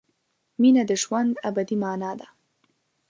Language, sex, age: Pashto, female, 19-29